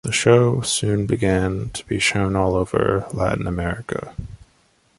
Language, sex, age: English, male, 19-29